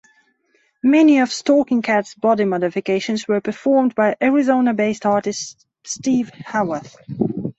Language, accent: English, England English